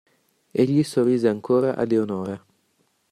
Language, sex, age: Italian, male, under 19